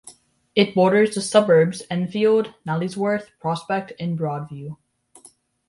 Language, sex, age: English, male, under 19